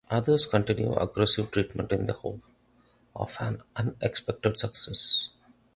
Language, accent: English, India and South Asia (India, Pakistan, Sri Lanka)